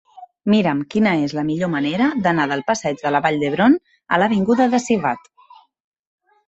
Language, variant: Catalan, Central